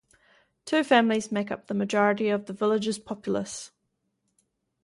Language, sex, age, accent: English, female, 19-29, New Zealand English